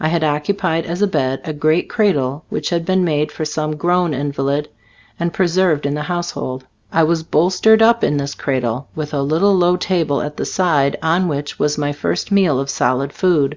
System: none